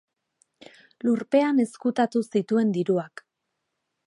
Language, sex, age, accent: Basque, female, 30-39, Erdialdekoa edo Nafarra (Gipuzkoa, Nafarroa)